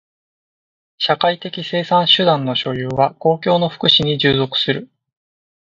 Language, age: Japanese, 19-29